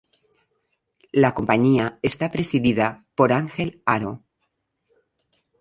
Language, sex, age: Spanish, female, 50-59